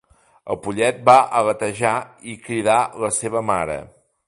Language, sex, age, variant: Catalan, male, 50-59, Central